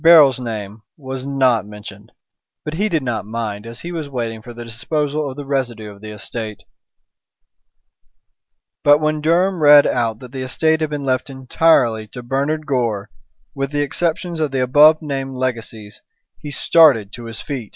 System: none